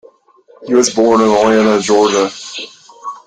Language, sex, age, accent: English, male, 40-49, United States English